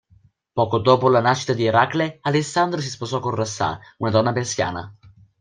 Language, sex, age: Italian, male, 19-29